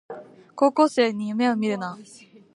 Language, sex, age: Japanese, female, 19-29